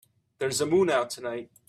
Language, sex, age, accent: English, male, 30-39, United States English